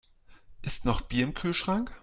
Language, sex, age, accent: German, male, 40-49, Deutschland Deutsch